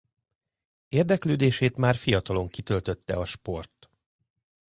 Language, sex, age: Hungarian, male, 40-49